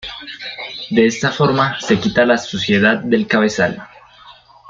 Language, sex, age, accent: Spanish, male, under 19, Andino-Pacífico: Colombia, Perú, Ecuador, oeste de Bolivia y Venezuela andina